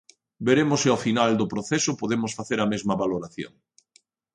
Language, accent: Galician, Central (gheada)